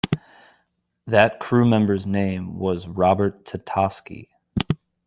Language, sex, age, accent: English, male, 30-39, United States English